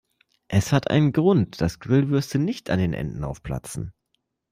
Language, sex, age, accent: German, male, 30-39, Deutschland Deutsch